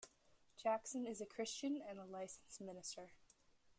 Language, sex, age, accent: English, female, under 19, United States English